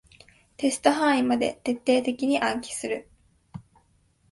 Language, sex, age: Japanese, female, 19-29